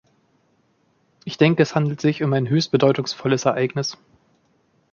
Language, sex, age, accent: German, male, 30-39, Deutschland Deutsch